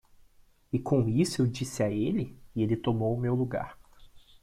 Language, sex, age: Portuguese, male, 30-39